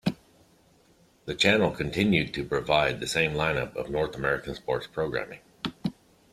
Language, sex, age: English, male, 50-59